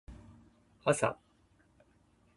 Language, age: Japanese, 50-59